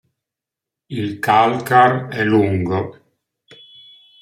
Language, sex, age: Italian, male, 60-69